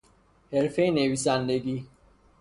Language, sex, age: Persian, male, 19-29